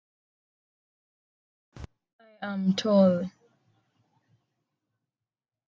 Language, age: English, 19-29